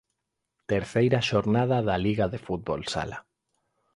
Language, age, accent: Galician, 19-29, Normativo (estándar)